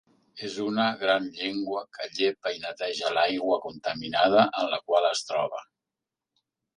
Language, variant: Catalan, Central